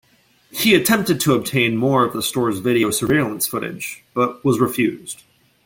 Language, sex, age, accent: English, male, 19-29, United States English